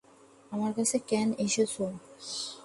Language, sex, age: Bengali, female, 19-29